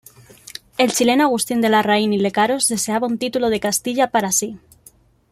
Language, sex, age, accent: Spanish, female, 19-29, España: Centro-Sur peninsular (Madrid, Toledo, Castilla-La Mancha)